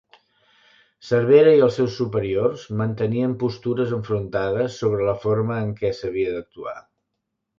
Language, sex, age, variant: Catalan, male, 60-69, Central